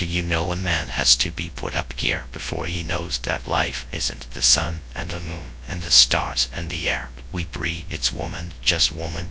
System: TTS, GradTTS